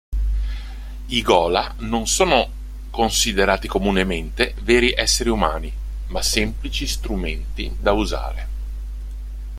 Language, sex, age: Italian, male, 50-59